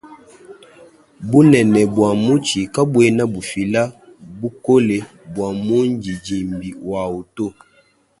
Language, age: Luba-Lulua, 19-29